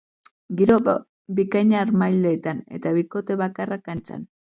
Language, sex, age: Basque, female, 30-39